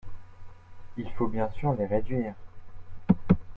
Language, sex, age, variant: French, male, 19-29, Français de métropole